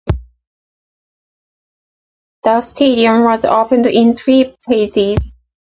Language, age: English, 40-49